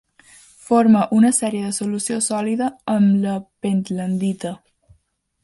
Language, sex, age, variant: Catalan, female, under 19, Balear